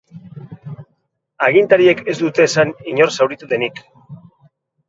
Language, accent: Basque, Mendebalekoa (Araba, Bizkaia, Gipuzkoako mendebaleko herri batzuk)